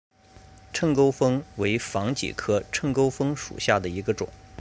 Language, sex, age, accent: Chinese, male, 30-39, 出生地：河南省